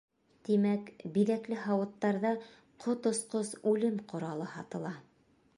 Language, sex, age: Bashkir, female, 30-39